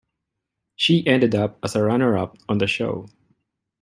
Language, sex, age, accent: English, male, 40-49, Filipino